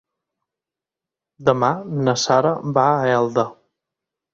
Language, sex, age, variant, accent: Catalan, male, 19-29, Central, central